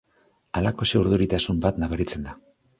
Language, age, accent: Basque, 50-59, Mendebalekoa (Araba, Bizkaia, Gipuzkoako mendebaleko herri batzuk)